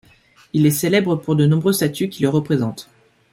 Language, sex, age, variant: French, male, 19-29, Français de métropole